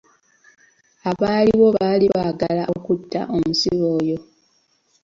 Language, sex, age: Ganda, female, 19-29